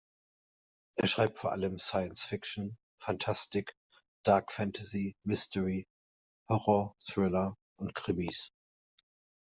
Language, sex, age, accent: German, male, 40-49, Deutschland Deutsch